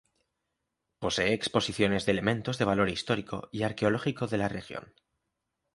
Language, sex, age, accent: Spanish, male, 19-29, España: Norte peninsular (Asturias, Castilla y León, Cantabria, País Vasco, Navarra, Aragón, La Rioja, Guadalajara, Cuenca)